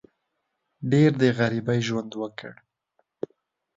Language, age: Pashto, 19-29